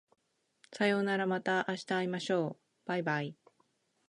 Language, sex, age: Japanese, female, 50-59